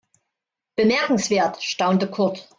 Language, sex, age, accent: German, female, 40-49, Deutschland Deutsch